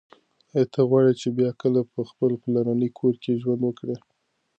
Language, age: Pashto, 30-39